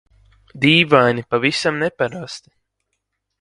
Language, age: Latvian, under 19